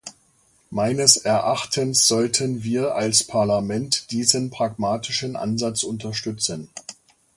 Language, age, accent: German, 50-59, Deutschland Deutsch